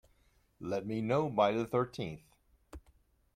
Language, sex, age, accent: English, male, 70-79, United States English